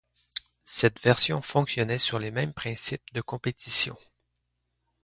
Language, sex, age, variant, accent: French, male, 50-59, Français d'Amérique du Nord, Français du Canada